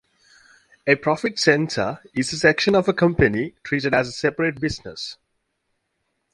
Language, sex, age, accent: English, male, 19-29, United States English